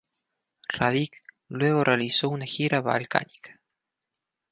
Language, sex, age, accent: Spanish, male, 19-29, Rioplatense: Argentina, Uruguay, este de Bolivia, Paraguay